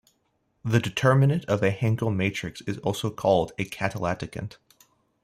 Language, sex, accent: English, male, United States English